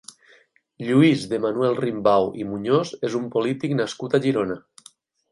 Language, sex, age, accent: Catalan, male, 30-39, valencià; valencià meridional